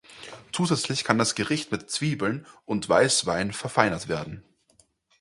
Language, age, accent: German, 19-29, Österreichisches Deutsch